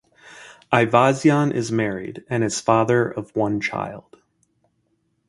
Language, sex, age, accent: English, male, 30-39, United States English